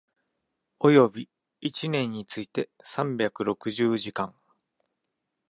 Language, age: Japanese, 40-49